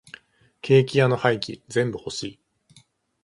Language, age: Japanese, 19-29